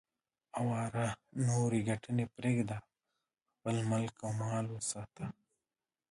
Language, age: Pashto, 19-29